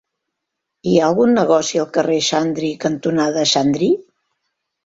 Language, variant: Catalan, Central